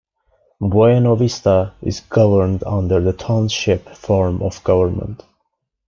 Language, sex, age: English, male, 19-29